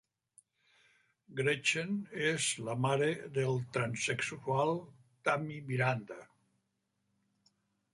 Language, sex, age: Catalan, male, 80-89